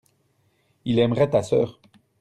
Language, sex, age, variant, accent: French, male, 30-39, Français d'Europe, Français de Belgique